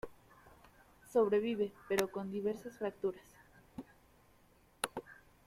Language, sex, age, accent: Spanish, female, 19-29, México